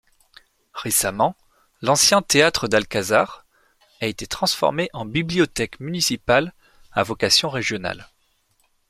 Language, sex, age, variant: French, male, 30-39, Français de métropole